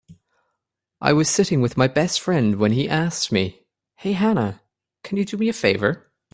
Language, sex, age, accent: English, male, 19-29, Irish English